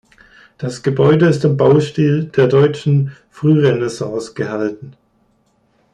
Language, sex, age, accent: German, male, 19-29, Deutschland Deutsch